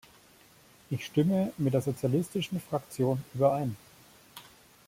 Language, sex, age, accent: German, male, 30-39, Deutschland Deutsch